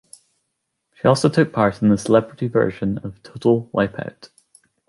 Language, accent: English, Scottish English